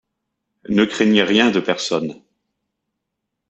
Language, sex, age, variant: French, male, 30-39, Français de métropole